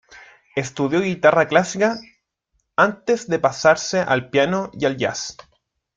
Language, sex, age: Spanish, male, 19-29